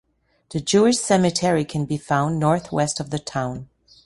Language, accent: English, Canadian English